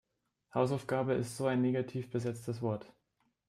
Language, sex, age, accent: German, male, 19-29, Deutschland Deutsch